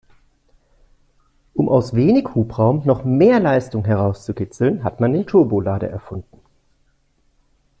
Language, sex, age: German, male, 30-39